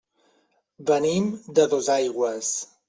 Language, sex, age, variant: Catalan, male, 30-39, Central